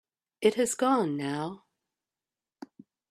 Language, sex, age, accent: English, female, 40-49, United States English